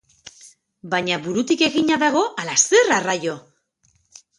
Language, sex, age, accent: Basque, female, 30-39, Mendebalekoa (Araba, Bizkaia, Gipuzkoako mendebaleko herri batzuk)